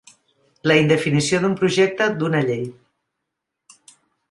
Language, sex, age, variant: Catalan, female, 60-69, Central